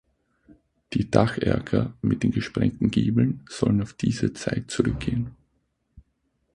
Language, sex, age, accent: German, male, 19-29, Österreichisches Deutsch